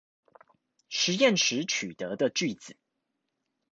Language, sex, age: Chinese, male, 19-29